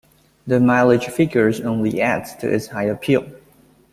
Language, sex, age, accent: English, male, 19-29, United States English